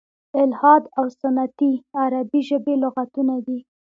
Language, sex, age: Pashto, female, 19-29